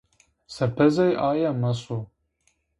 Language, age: Zaza, 19-29